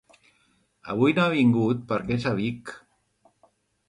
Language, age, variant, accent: Catalan, 50-59, Central, central